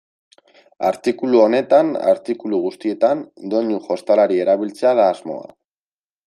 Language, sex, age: Basque, male, 19-29